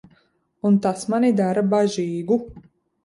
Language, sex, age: Latvian, female, 19-29